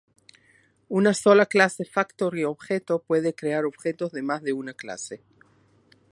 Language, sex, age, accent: Spanish, female, 50-59, Rioplatense: Argentina, Uruguay, este de Bolivia, Paraguay